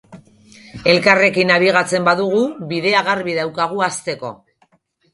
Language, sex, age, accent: Basque, female, 40-49, Erdialdekoa edo Nafarra (Gipuzkoa, Nafarroa)